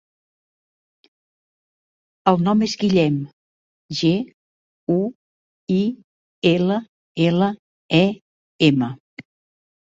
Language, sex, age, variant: Catalan, female, 60-69, Central